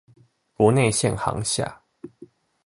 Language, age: Chinese, 19-29